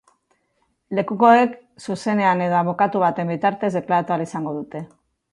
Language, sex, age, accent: Basque, female, 50-59, Mendebalekoa (Araba, Bizkaia, Gipuzkoako mendebaleko herri batzuk)